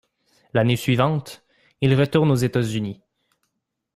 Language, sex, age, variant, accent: French, male, 19-29, Français d'Amérique du Nord, Français du Canada